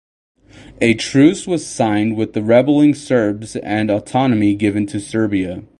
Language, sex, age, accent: English, male, 19-29, United States English